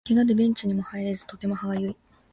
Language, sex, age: Japanese, female, 19-29